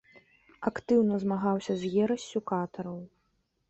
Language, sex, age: Belarusian, female, 30-39